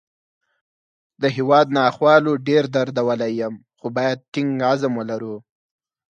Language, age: Pashto, 19-29